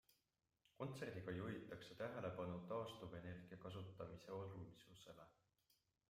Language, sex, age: Estonian, male, 30-39